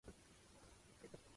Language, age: Chinese, 30-39